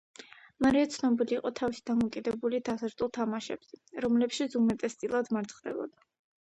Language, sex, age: Georgian, female, under 19